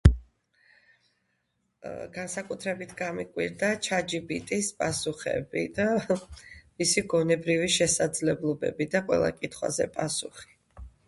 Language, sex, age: Georgian, female, 50-59